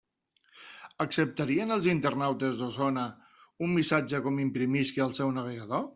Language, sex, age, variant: Catalan, female, 40-49, Central